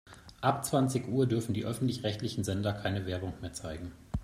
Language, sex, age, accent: German, male, 40-49, Deutschland Deutsch